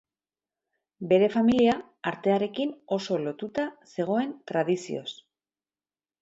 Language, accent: Basque, Mendebalekoa (Araba, Bizkaia, Gipuzkoako mendebaleko herri batzuk)